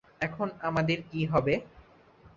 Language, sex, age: Bengali, male, 19-29